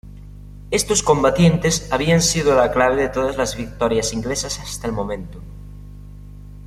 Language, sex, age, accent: Spanish, male, 19-29, España: Norte peninsular (Asturias, Castilla y León, Cantabria, País Vasco, Navarra, Aragón, La Rioja, Guadalajara, Cuenca)